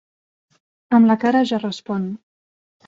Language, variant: Catalan, Central